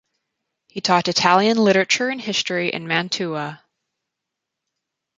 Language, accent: English, United States English